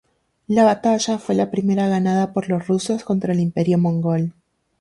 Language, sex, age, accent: Spanish, female, 19-29, Caribe: Cuba, Venezuela, Puerto Rico, República Dominicana, Panamá, Colombia caribeña, México caribeño, Costa del golfo de México